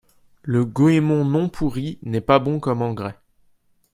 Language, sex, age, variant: French, male, under 19, Français de métropole